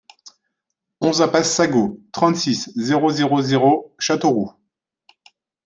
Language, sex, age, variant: French, male, 40-49, Français de métropole